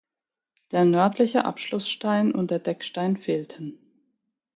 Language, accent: German, Deutschland Deutsch